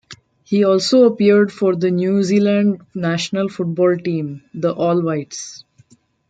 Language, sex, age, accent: English, female, 19-29, India and South Asia (India, Pakistan, Sri Lanka)